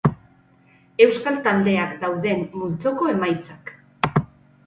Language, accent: Basque, Erdialdekoa edo Nafarra (Gipuzkoa, Nafarroa)